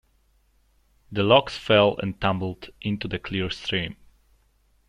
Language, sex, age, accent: English, male, 19-29, United States English